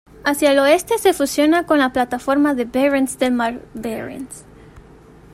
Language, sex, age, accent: Spanish, female, 19-29, México